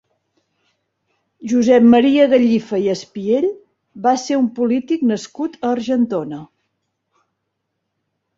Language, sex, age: Catalan, female, 40-49